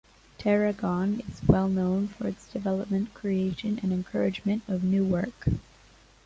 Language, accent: English, United States English